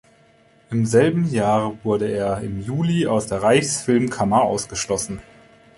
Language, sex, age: German, male, 30-39